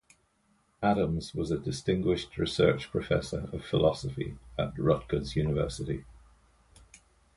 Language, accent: English, Irish English